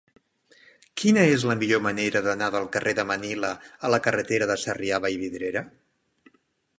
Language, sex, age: Catalan, male, 50-59